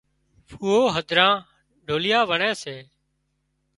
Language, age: Wadiyara Koli, 30-39